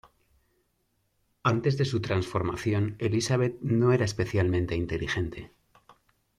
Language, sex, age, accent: Spanish, male, 40-49, España: Centro-Sur peninsular (Madrid, Toledo, Castilla-La Mancha)